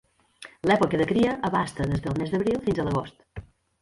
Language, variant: Catalan, Balear